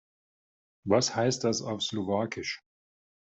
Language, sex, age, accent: German, male, 50-59, Deutschland Deutsch